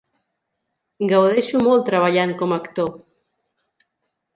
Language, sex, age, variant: Catalan, female, 40-49, Central